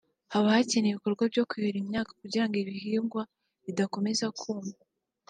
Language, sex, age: Kinyarwanda, female, under 19